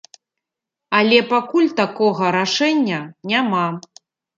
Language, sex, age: Belarusian, female, 40-49